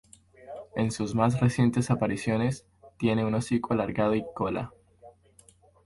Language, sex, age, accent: Spanish, male, under 19, Andino-Pacífico: Colombia, Perú, Ecuador, oeste de Bolivia y Venezuela andina